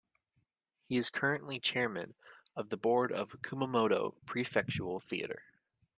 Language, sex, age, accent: English, male, 19-29, United States English